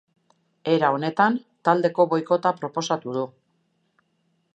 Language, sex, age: Basque, female, 50-59